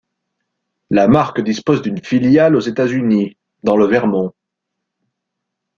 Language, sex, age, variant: French, male, 19-29, Français de métropole